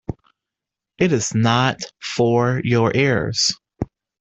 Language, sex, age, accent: English, male, 30-39, United States English